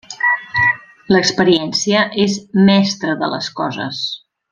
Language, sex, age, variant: Catalan, female, 50-59, Central